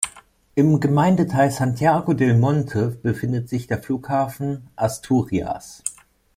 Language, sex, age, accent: German, male, 19-29, Deutschland Deutsch